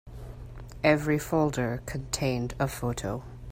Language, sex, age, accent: English, female, 30-39, United States English